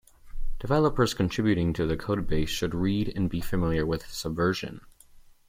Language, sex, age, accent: English, male, 19-29, United States English